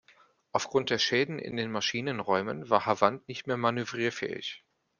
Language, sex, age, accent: German, male, 19-29, Deutschland Deutsch